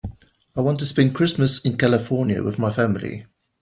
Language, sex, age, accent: English, male, 40-49, Southern African (South Africa, Zimbabwe, Namibia)